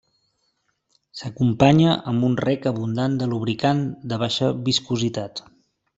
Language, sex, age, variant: Catalan, male, 30-39, Central